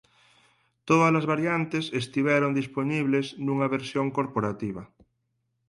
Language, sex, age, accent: Galician, male, 19-29, Atlántico (seseo e gheada)